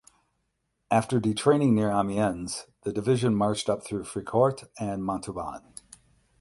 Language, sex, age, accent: English, male, 40-49, United States English; Midwestern